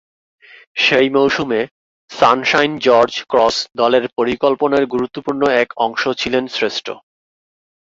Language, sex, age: Bengali, male, 30-39